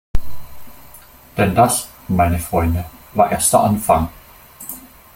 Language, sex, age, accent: German, male, 19-29, Deutschland Deutsch